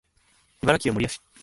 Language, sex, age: Japanese, male, under 19